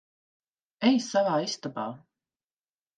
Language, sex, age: Latvian, female, 30-39